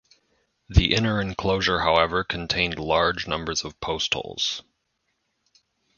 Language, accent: English, United States English